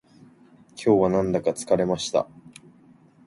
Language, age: Japanese, under 19